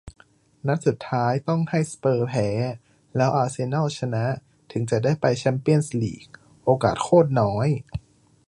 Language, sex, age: Thai, male, 19-29